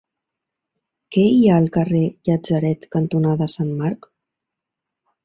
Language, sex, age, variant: Catalan, female, 19-29, Central